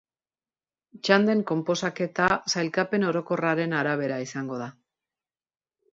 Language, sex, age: Basque, female, 50-59